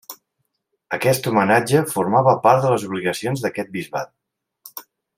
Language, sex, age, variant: Catalan, male, 40-49, Central